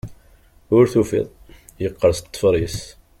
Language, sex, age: Kabyle, male, 40-49